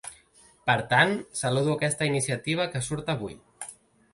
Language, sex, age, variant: Catalan, male, 30-39, Central